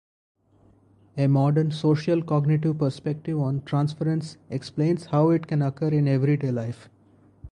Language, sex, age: English, male, 40-49